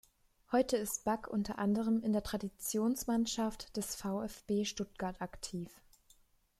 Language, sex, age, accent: German, female, 19-29, Deutschland Deutsch